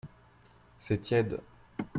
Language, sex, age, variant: French, male, 19-29, Français de métropole